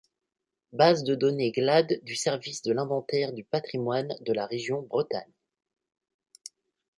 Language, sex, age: French, male, 19-29